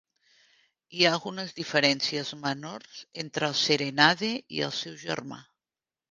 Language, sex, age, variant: Catalan, female, 50-59, Central